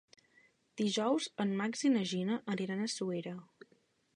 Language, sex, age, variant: Catalan, female, 19-29, Central